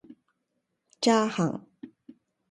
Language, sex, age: Japanese, female, 40-49